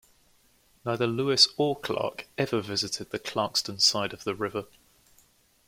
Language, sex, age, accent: English, male, 19-29, England English